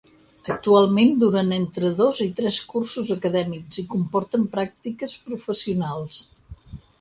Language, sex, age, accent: Catalan, female, 60-69, Empordanès